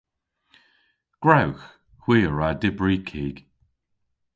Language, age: Cornish, 50-59